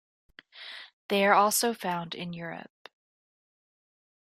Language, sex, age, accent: English, female, 19-29, United States English